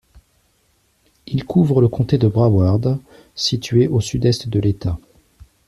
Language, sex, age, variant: French, male, 40-49, Français de métropole